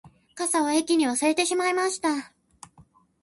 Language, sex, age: Japanese, female, 19-29